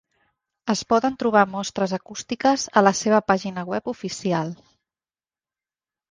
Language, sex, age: Catalan, female, 40-49